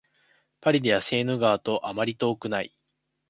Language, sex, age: Japanese, male, 19-29